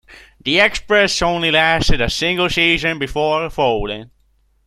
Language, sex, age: English, male, under 19